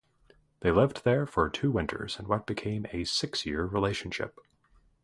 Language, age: English, 30-39